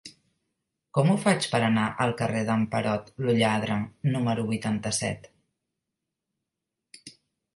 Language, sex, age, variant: Catalan, female, 40-49, Central